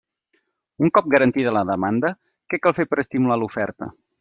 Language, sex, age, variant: Catalan, male, 30-39, Central